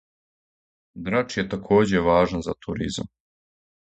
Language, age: Serbian, 19-29